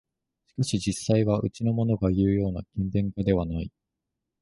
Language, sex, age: Japanese, male, 19-29